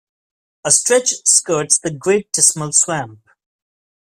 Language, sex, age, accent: English, male, 19-29, India and South Asia (India, Pakistan, Sri Lanka)